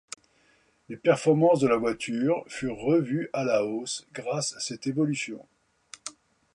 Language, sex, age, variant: French, male, 60-69, Français de métropole